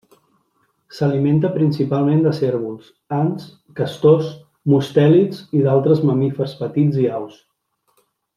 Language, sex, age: Catalan, male, 30-39